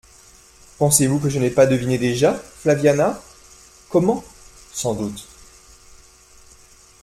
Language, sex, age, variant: French, male, 19-29, Français de métropole